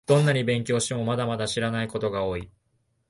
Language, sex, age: Japanese, male, 19-29